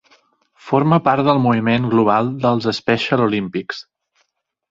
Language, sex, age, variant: Catalan, male, 30-39, Central